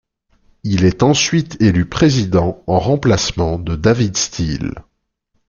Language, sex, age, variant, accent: French, male, 30-39, Français d'Europe, Français de Suisse